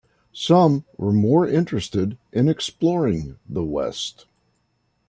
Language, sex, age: English, male, 70-79